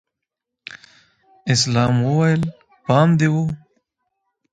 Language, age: Pashto, 19-29